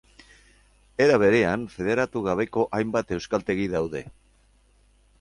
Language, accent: Basque, Mendebalekoa (Araba, Bizkaia, Gipuzkoako mendebaleko herri batzuk)